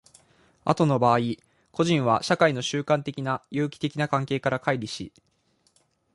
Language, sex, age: Japanese, male, 19-29